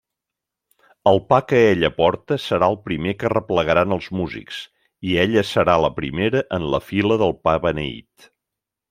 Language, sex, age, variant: Catalan, male, 60-69, Central